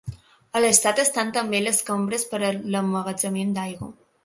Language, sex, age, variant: Catalan, female, under 19, Balear